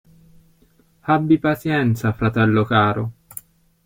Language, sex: Italian, male